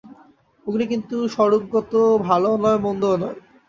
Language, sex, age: Bengali, male, 19-29